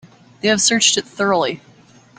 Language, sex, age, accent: English, female, 19-29, United States English